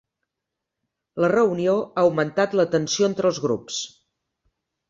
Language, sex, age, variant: Catalan, female, 60-69, Central